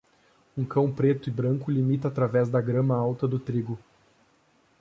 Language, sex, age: Portuguese, male, 19-29